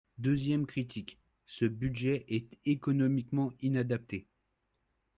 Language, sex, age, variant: French, male, 30-39, Français de métropole